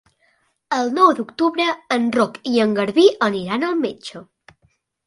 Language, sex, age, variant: Catalan, male, under 19, Central